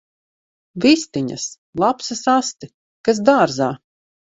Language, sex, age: Latvian, female, 30-39